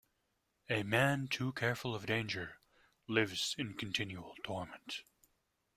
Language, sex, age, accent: English, male, 19-29, United States English